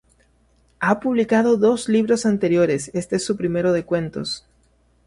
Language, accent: Spanish, Caribe: Cuba, Venezuela, Puerto Rico, República Dominicana, Panamá, Colombia caribeña, México caribeño, Costa del golfo de México